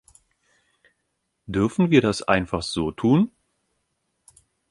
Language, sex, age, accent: German, male, 30-39, Deutschland Deutsch